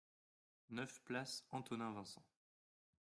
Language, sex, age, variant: French, male, 19-29, Français de métropole